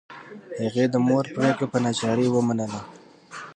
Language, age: Pashto, 19-29